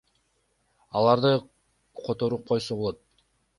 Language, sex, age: Kyrgyz, male, 19-29